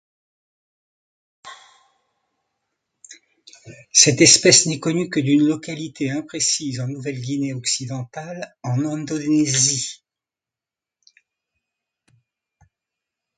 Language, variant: French, Français du nord de l'Afrique